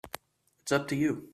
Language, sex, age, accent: English, male, 19-29, United States English